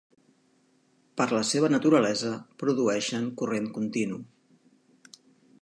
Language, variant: Catalan, Central